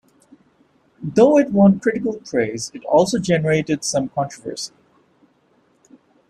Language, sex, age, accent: English, male, 30-39, India and South Asia (India, Pakistan, Sri Lanka)